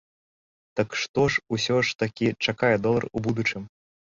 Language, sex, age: Belarusian, male, 19-29